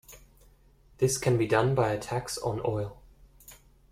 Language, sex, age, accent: English, male, 19-29, Australian English